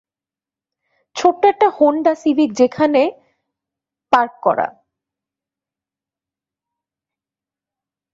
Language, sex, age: Bengali, female, 19-29